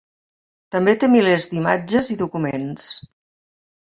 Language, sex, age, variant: Catalan, female, 50-59, Central